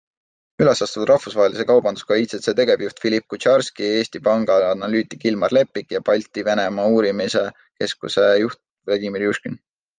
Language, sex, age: Estonian, male, 19-29